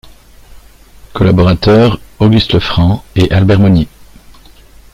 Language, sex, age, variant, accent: French, male, 50-59, Français d'Europe, Français de Belgique